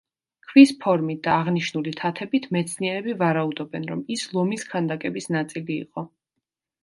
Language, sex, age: Georgian, female, 19-29